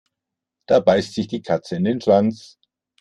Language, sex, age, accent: German, male, 50-59, Deutschland Deutsch